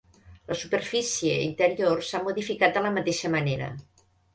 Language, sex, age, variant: Catalan, female, 60-69, Central